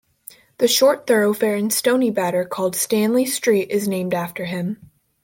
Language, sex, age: English, female, under 19